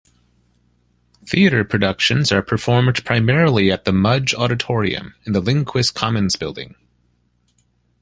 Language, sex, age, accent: English, male, 40-49, United States English